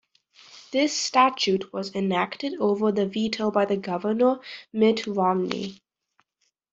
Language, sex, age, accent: English, female, under 19, Canadian English